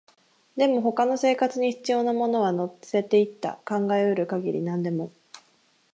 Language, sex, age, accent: Japanese, female, 19-29, 関東